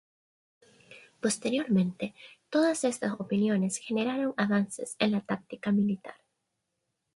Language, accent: Spanish, América central